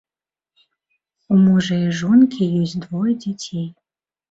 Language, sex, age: Belarusian, female, 19-29